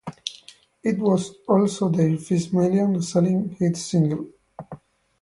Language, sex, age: English, male, 19-29